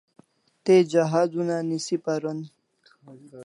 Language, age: Kalasha, 19-29